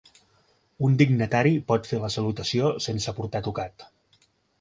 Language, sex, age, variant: Catalan, male, 30-39, Central